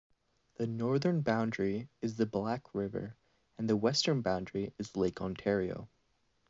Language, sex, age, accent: English, male, 19-29, Canadian English